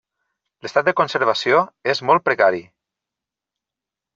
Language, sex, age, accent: Catalan, male, 50-59, valencià